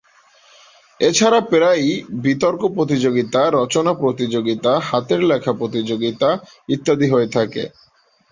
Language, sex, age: Bengali, male, 19-29